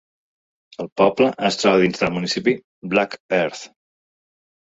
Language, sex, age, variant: Catalan, male, 40-49, Central